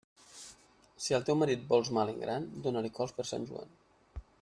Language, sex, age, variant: Catalan, male, 30-39, Nord-Occidental